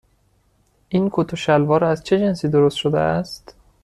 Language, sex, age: Persian, male, 19-29